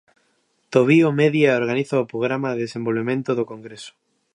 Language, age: Galician, under 19